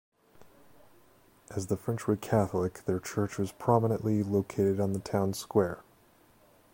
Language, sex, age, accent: English, male, 19-29, United States English